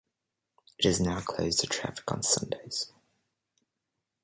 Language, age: English, 19-29